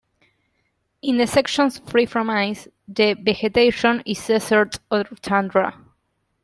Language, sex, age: English, female, 19-29